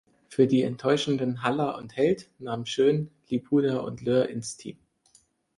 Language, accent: German, Deutschland Deutsch